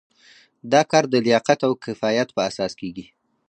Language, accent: Pashto, معیاري پښتو